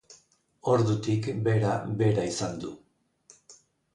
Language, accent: Basque, Erdialdekoa edo Nafarra (Gipuzkoa, Nafarroa)